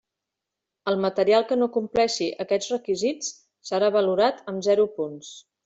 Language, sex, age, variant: Catalan, female, 50-59, Central